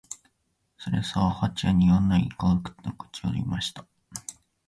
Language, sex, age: Japanese, male, 19-29